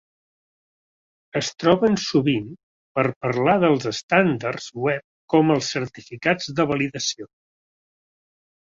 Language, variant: Catalan, Central